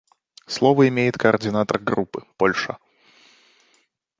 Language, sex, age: Russian, male, 19-29